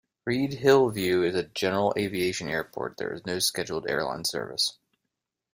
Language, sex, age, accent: English, male, 30-39, United States English